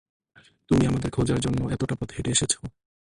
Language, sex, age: Bengali, male, 19-29